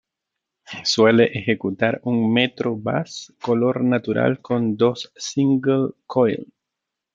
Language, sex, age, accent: Spanish, male, 30-39, Caribe: Cuba, Venezuela, Puerto Rico, República Dominicana, Panamá, Colombia caribeña, México caribeño, Costa del golfo de México